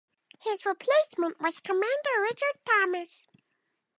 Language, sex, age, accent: English, female, under 19, United States English